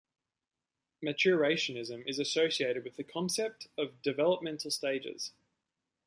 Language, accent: English, Australian English